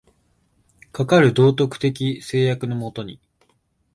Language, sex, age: Japanese, male, 19-29